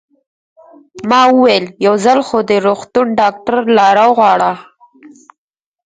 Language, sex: Pashto, female